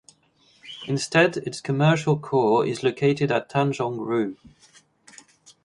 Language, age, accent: English, 19-29, England English